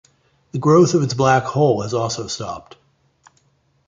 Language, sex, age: English, male, 40-49